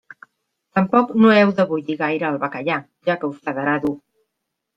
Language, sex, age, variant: Catalan, female, 40-49, Central